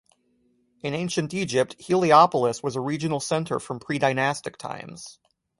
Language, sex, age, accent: English, male, 30-39, United States English